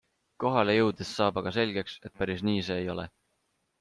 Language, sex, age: Estonian, male, 19-29